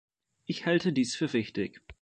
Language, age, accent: German, under 19, Deutschland Deutsch